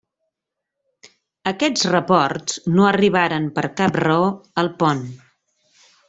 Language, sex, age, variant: Catalan, female, 40-49, Central